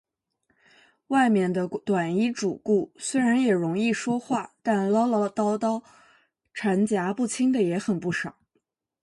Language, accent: Chinese, 出生地：江苏省